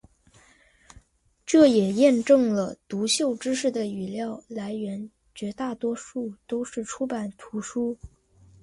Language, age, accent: Chinese, under 19, 出生地：江西省